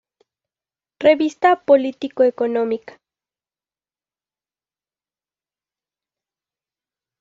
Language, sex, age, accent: Spanish, female, 19-29, México